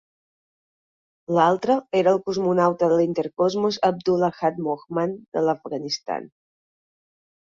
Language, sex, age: Catalan, female, 30-39